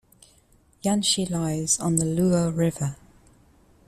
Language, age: English, 19-29